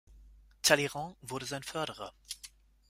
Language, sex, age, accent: German, male, 30-39, Deutschland Deutsch